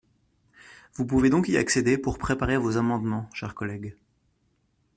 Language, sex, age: French, male, 19-29